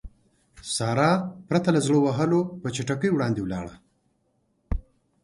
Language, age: Pashto, 30-39